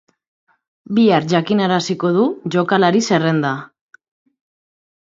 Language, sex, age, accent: Basque, female, 30-39, Mendebalekoa (Araba, Bizkaia, Gipuzkoako mendebaleko herri batzuk)